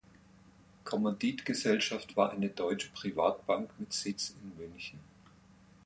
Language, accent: German, Deutschland Deutsch